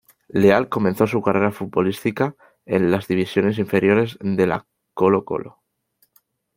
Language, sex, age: Spanish, male, 19-29